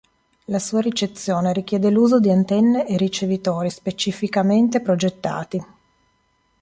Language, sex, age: Italian, female, 40-49